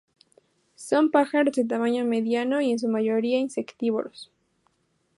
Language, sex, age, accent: Spanish, female, 19-29, México